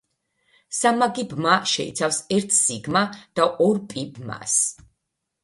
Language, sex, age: Georgian, female, 50-59